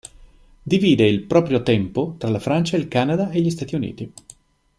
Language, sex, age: Italian, male, 50-59